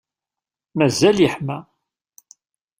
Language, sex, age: Kabyle, male, 50-59